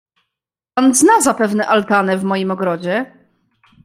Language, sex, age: Polish, female, 19-29